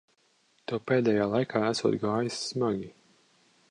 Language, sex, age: Latvian, male, 40-49